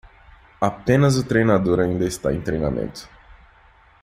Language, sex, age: Portuguese, male, 19-29